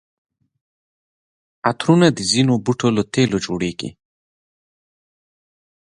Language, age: Pashto, 30-39